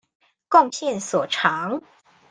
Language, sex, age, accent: Chinese, female, 40-49, 出生地：臺中市